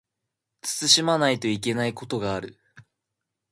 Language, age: Japanese, under 19